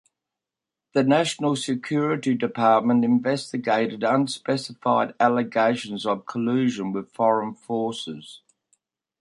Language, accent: English, Australian English